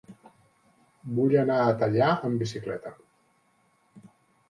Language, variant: Catalan, Central